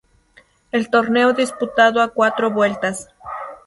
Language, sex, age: Spanish, female, under 19